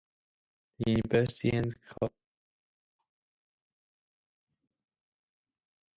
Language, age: English, 19-29